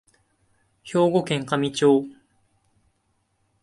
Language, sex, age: Japanese, male, 19-29